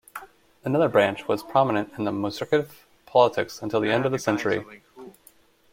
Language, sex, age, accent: English, male, 30-39, United States English